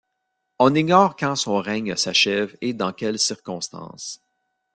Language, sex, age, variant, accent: French, male, 40-49, Français d'Amérique du Nord, Français du Canada